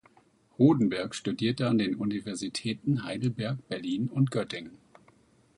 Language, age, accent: German, 50-59, Deutschland Deutsch